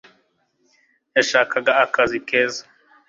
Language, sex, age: Kinyarwanda, male, 19-29